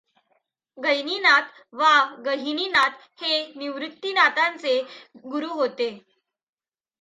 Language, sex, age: Marathi, female, under 19